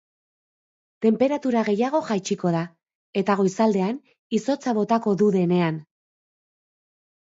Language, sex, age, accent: Basque, female, 40-49, Erdialdekoa edo Nafarra (Gipuzkoa, Nafarroa)